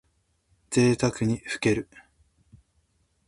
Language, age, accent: Japanese, 19-29, 標準語